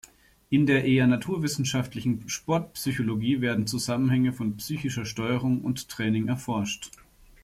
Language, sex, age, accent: German, male, 40-49, Deutschland Deutsch